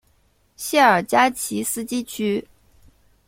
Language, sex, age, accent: Chinese, female, 30-39, 出生地：上海市